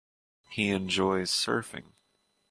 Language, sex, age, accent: English, male, 19-29, Canadian English